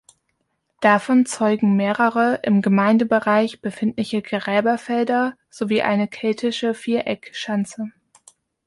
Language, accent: German, Deutschland Deutsch